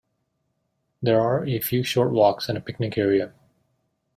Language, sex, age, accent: English, male, 19-29, United States English